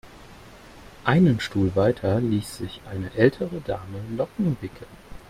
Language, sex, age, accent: German, male, 30-39, Deutschland Deutsch